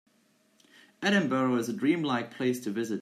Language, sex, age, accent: English, male, 19-29, United States English